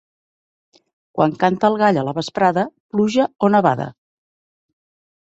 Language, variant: Catalan, Central